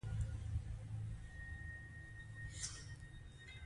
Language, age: Pashto, 19-29